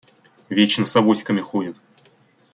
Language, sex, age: Russian, male, 19-29